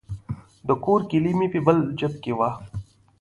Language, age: Pashto, 19-29